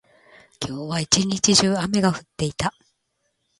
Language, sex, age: Japanese, female, 50-59